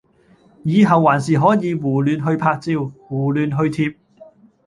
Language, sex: Cantonese, male